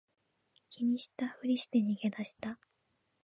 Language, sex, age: Japanese, female, under 19